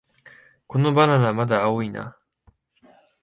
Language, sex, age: Japanese, male, 19-29